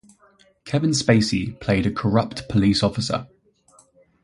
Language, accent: English, England English